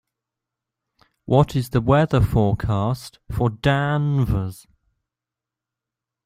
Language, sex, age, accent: English, male, 19-29, England English